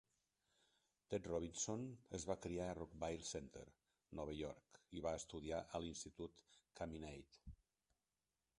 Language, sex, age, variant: Catalan, male, 60-69, Central